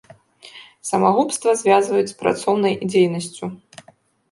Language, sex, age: Belarusian, female, 19-29